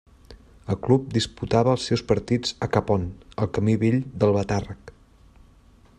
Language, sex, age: Catalan, male, 30-39